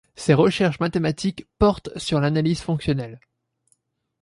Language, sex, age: French, male, under 19